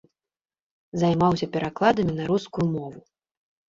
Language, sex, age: Belarusian, female, 30-39